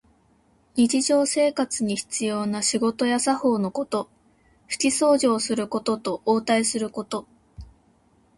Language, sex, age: Japanese, female, 19-29